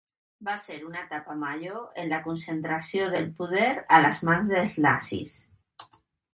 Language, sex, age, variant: Catalan, female, 30-39, Central